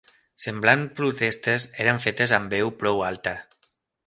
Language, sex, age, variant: Catalan, male, 40-49, Central